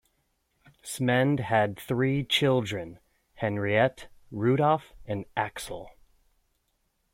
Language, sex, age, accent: English, male, 30-39, United States English